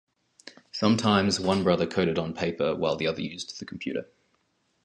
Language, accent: English, Australian English